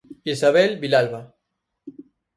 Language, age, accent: Galician, 19-29, Atlántico (seseo e gheada)